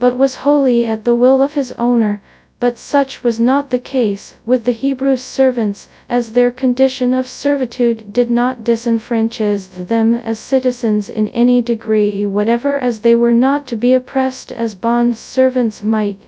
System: TTS, FastPitch